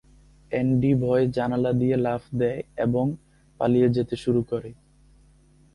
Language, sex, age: Bengali, male, 19-29